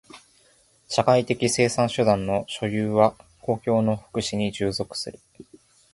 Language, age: Japanese, 19-29